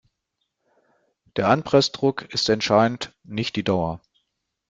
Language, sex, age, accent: German, male, 50-59, Deutschland Deutsch